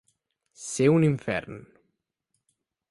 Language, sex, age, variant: Catalan, male, under 19, Central